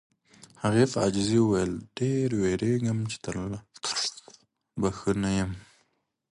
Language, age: Pashto, 30-39